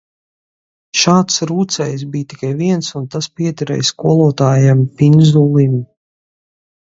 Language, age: Latvian, 40-49